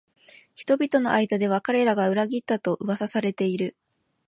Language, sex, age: Japanese, female, 19-29